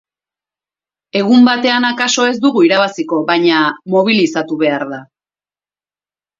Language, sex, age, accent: Basque, female, 40-49, Erdialdekoa edo Nafarra (Gipuzkoa, Nafarroa)